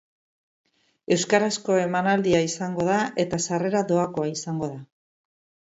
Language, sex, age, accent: Basque, female, 60-69, Mendebalekoa (Araba, Bizkaia, Gipuzkoako mendebaleko herri batzuk)